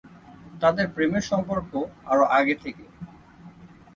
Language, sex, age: Bengali, male, 19-29